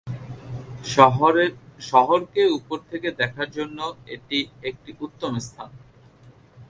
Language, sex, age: Bengali, male, 30-39